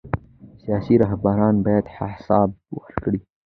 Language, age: Pashto, under 19